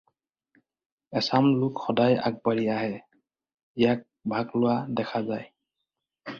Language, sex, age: Assamese, male, 19-29